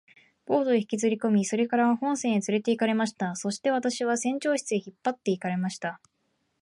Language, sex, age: Japanese, female, 19-29